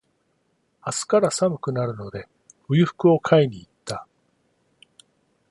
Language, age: Japanese, 50-59